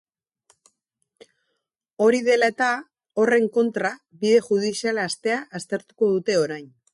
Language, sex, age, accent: Basque, female, 40-49, Mendebalekoa (Araba, Bizkaia, Gipuzkoako mendebaleko herri batzuk)